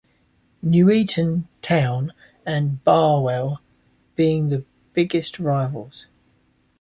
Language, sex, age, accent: English, male, 30-39, England English